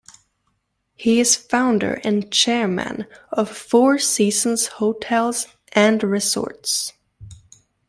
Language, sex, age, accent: English, female, 19-29, England English